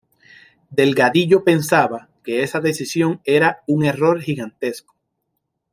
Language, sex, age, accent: Spanish, male, 40-49, Caribe: Cuba, Venezuela, Puerto Rico, República Dominicana, Panamá, Colombia caribeña, México caribeño, Costa del golfo de México